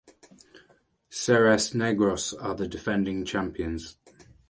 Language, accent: English, England English